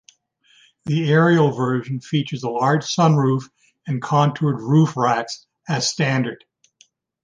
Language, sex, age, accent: English, male, 60-69, Canadian English